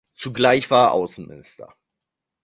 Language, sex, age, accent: German, male, 30-39, Deutschland Deutsch